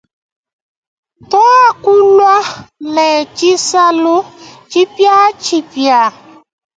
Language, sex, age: Luba-Lulua, female, 19-29